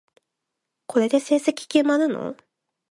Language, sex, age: Japanese, female, 19-29